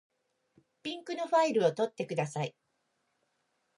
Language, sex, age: Japanese, female, 50-59